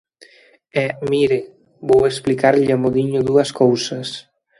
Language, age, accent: Galician, 19-29, Atlántico (seseo e gheada)